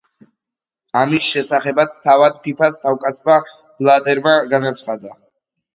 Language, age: Georgian, under 19